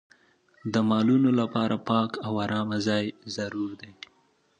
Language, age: Pashto, 19-29